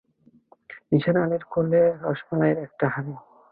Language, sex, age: Bengali, male, under 19